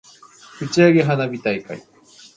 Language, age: Japanese, 30-39